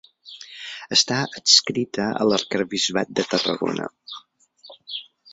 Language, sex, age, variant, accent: Catalan, male, 60-69, Central, central